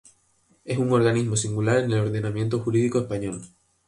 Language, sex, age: Spanish, male, 19-29